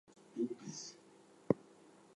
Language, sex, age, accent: English, female, 19-29, Southern African (South Africa, Zimbabwe, Namibia)